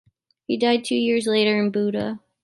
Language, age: English, 19-29